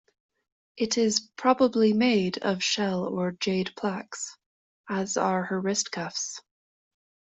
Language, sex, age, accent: English, female, 30-39, Canadian English